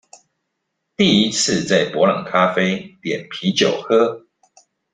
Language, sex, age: Chinese, male, 40-49